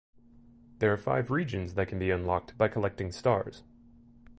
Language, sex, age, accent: English, male, 30-39, United States English